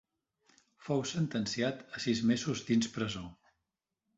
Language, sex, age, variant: Catalan, male, 60-69, Central